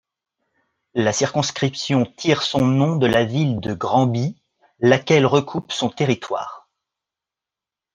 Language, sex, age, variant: French, male, 40-49, Français de métropole